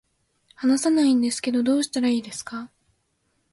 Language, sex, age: Japanese, female, under 19